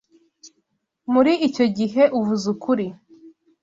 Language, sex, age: Kinyarwanda, female, 19-29